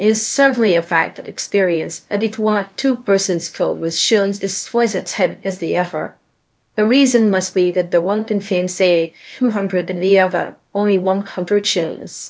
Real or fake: fake